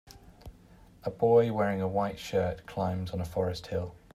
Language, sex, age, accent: English, male, 30-39, England English